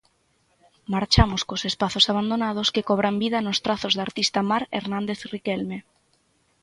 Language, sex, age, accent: Galician, female, 19-29, Central (gheada); Normativo (estándar)